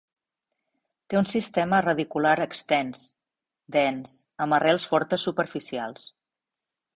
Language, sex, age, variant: Catalan, female, 40-49, Central